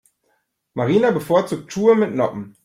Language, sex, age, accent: German, male, 30-39, Deutschland Deutsch